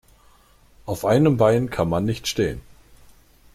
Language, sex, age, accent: German, male, 30-39, Deutschland Deutsch